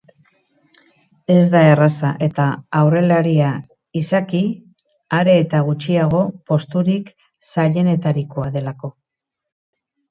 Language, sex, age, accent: Basque, female, 60-69, Erdialdekoa edo Nafarra (Gipuzkoa, Nafarroa)